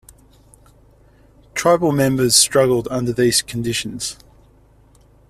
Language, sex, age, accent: English, male, 30-39, Australian English